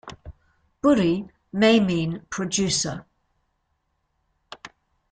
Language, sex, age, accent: English, female, 70-79, England English